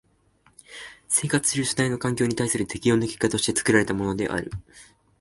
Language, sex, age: Japanese, male, 19-29